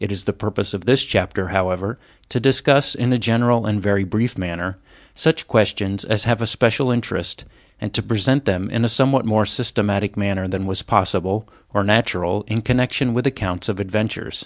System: none